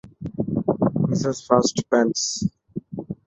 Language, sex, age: Bengali, male, 19-29